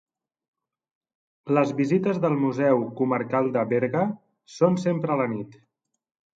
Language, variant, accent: Catalan, Central, central